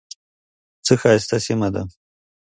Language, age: Pashto, 30-39